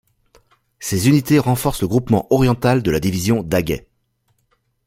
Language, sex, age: French, male, 40-49